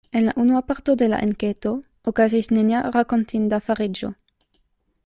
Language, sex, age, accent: Esperanto, female, 19-29, Internacia